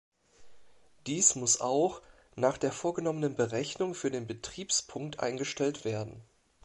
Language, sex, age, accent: German, male, 40-49, Deutschland Deutsch